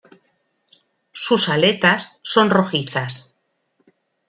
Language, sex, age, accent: Spanish, female, 40-49, España: Norte peninsular (Asturias, Castilla y León, Cantabria, País Vasco, Navarra, Aragón, La Rioja, Guadalajara, Cuenca)